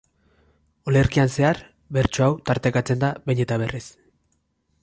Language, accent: Basque, Erdialdekoa edo Nafarra (Gipuzkoa, Nafarroa)